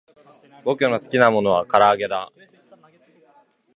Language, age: Japanese, under 19